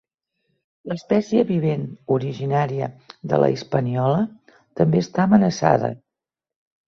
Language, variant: Catalan, Central